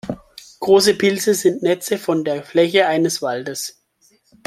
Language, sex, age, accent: German, male, 19-29, Deutschland Deutsch